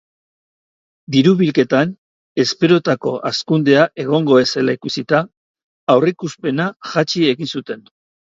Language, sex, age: Basque, male, 40-49